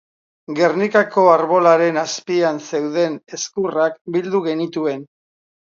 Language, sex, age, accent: Basque, male, 60-69, Mendebalekoa (Araba, Bizkaia, Gipuzkoako mendebaleko herri batzuk)